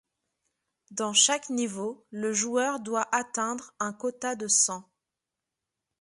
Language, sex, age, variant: French, female, 30-39, Français de métropole